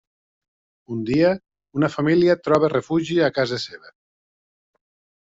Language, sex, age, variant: Catalan, male, 40-49, Septentrional